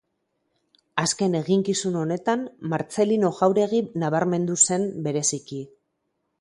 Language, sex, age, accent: Basque, female, 40-49, Mendebalekoa (Araba, Bizkaia, Gipuzkoako mendebaleko herri batzuk)